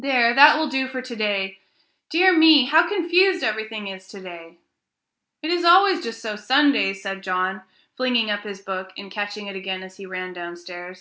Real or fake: real